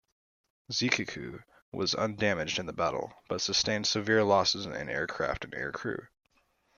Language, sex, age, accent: English, male, under 19, United States English